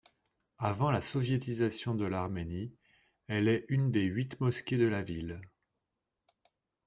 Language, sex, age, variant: French, male, 40-49, Français de métropole